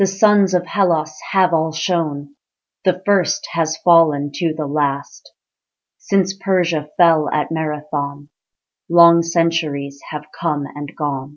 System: none